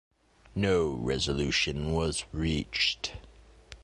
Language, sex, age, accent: English, male, 30-39, United States English